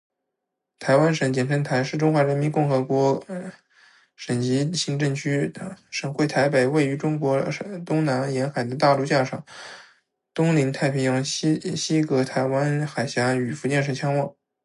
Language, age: Chinese, 19-29